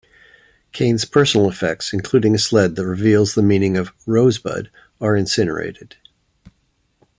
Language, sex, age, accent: English, male, 50-59, Canadian English